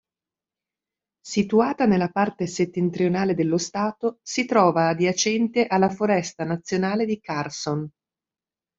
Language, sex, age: Italian, female, 40-49